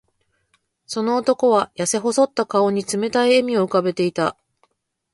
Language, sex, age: Japanese, female, 40-49